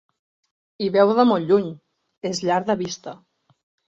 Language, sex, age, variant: Catalan, female, 30-39, Central